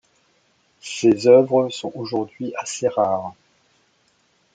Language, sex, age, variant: French, male, 40-49, Français de métropole